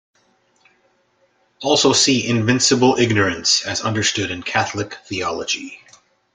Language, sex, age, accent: English, male, 40-49, United States English